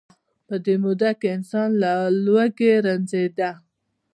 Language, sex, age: Pashto, female, 19-29